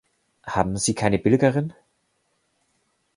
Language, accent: German, Deutschland Deutsch